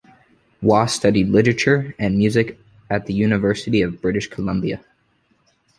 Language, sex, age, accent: English, male, 19-29, United States English